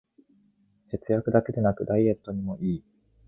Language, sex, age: Japanese, male, 19-29